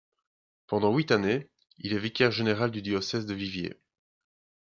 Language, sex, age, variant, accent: French, male, 30-39, Français d'Europe, Français de Belgique